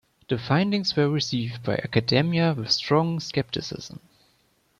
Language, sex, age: English, male, 19-29